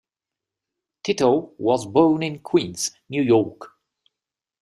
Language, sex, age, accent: English, male, 30-39, United States English